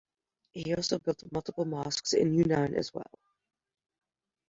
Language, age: English, 30-39